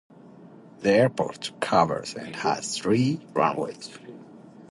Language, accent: English, United States English